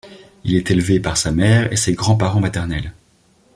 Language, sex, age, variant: French, male, 19-29, Français de métropole